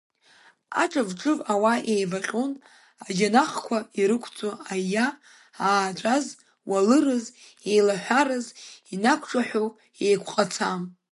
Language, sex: Abkhazian, female